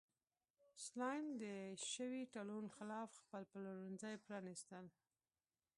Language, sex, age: Pashto, female, 19-29